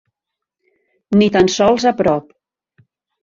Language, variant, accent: Catalan, Central, central